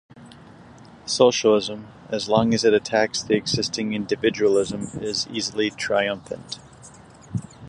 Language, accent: English, United States English